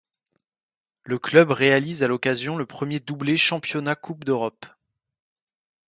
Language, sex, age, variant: French, male, 19-29, Français de métropole